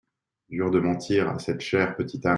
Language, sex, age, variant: French, male, 40-49, Français de métropole